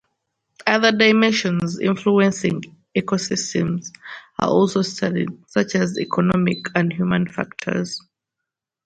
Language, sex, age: English, female, 19-29